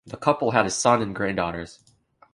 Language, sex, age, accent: English, male, 19-29, United States English